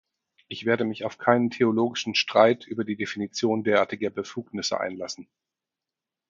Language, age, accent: German, 40-49, Deutschland Deutsch